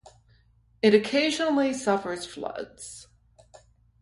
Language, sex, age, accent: English, female, 60-69, United States English